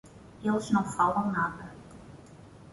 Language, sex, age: Portuguese, female, 30-39